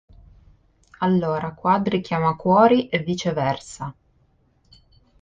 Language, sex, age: Italian, female, 19-29